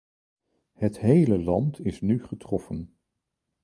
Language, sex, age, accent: Dutch, male, 60-69, Nederlands Nederlands